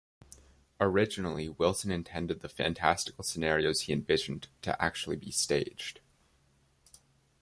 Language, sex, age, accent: English, male, 19-29, Canadian English